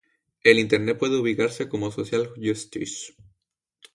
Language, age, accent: Spanish, 19-29, España: Islas Canarias